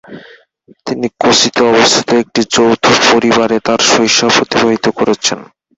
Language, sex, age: Bengali, male, 19-29